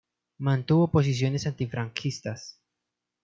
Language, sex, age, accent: Spanish, male, 19-29, Andino-Pacífico: Colombia, Perú, Ecuador, oeste de Bolivia y Venezuela andina